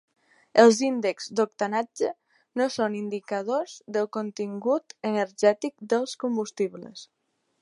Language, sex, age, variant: Catalan, female, under 19, Nord-Occidental